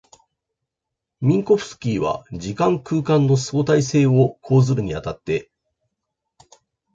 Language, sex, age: Japanese, male, 50-59